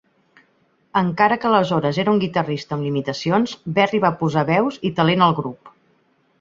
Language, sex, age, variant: Catalan, female, 40-49, Central